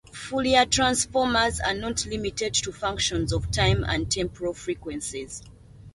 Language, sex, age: English, female, 30-39